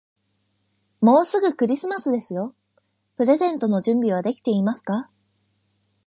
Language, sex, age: Japanese, female, 19-29